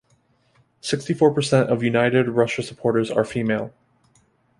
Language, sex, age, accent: English, male, 30-39, United States English